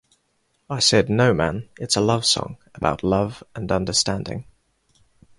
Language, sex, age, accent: English, male, 19-29, England English